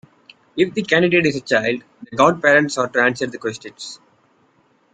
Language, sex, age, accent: English, male, 19-29, India and South Asia (India, Pakistan, Sri Lanka)